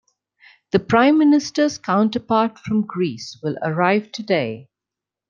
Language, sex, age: English, female, under 19